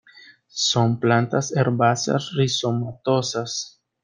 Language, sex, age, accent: Spanish, male, 19-29, América central